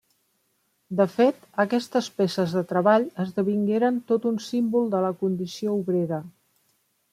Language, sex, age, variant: Catalan, female, 50-59, Central